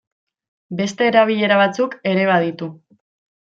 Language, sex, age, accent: Basque, female, 19-29, Mendebalekoa (Araba, Bizkaia, Gipuzkoako mendebaleko herri batzuk)